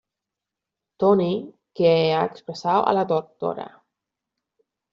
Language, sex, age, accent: Spanish, female, 19-29, España: Norte peninsular (Asturias, Castilla y León, Cantabria, País Vasco, Navarra, Aragón, La Rioja, Guadalajara, Cuenca)